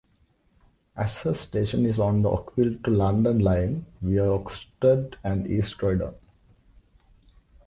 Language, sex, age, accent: English, male, 19-29, India and South Asia (India, Pakistan, Sri Lanka)